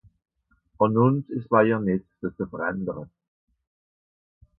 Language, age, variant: Swiss German, 60-69, Nordniederàlemmànisch (Rishoffe, Zàwere, Bùsswìller, Hawenau, Brüemt, Stroossbùri, Molse, Dàmbàch, Schlettstàtt, Pfàlzbùri usw.)